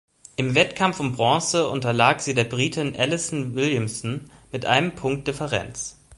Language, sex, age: German, male, 19-29